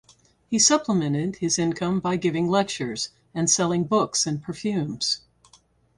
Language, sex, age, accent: English, female, 60-69, United States English